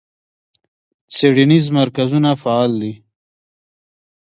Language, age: Pashto, 30-39